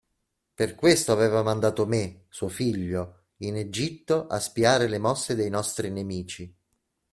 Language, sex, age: Italian, male, 50-59